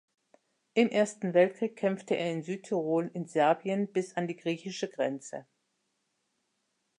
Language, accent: German, Deutschland Deutsch